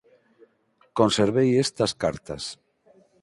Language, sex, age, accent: Galician, male, 50-59, Normativo (estándar)